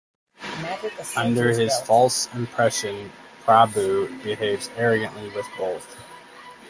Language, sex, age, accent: English, male, 30-39, United States English